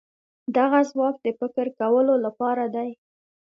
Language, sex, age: Pashto, female, 19-29